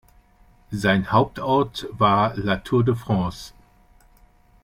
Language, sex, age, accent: German, male, 60-69, Deutschland Deutsch